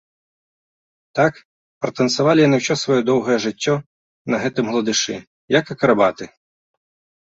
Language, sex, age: Belarusian, male, 30-39